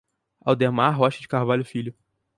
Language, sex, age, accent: Portuguese, male, 19-29, Mineiro